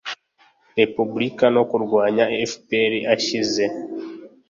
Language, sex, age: Kinyarwanda, male, 19-29